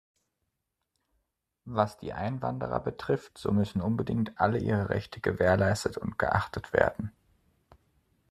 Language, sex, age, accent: German, male, 30-39, Deutschland Deutsch